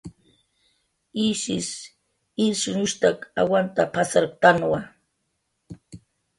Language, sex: Jaqaru, female